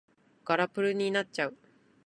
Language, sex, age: Japanese, female, 30-39